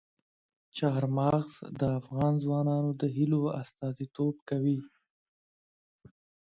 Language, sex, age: Pashto, female, 19-29